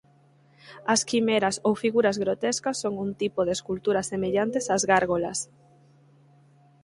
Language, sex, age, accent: Galician, female, 19-29, Oriental (común en zona oriental)